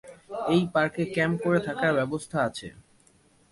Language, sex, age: Bengali, male, 19-29